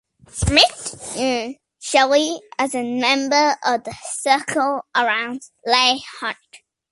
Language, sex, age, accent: English, male, under 19, Australian English